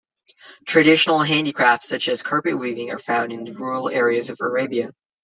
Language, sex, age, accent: English, male, under 19, United States English